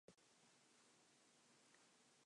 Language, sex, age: English, male, under 19